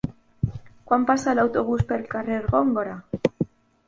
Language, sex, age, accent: Catalan, female, 19-29, valencià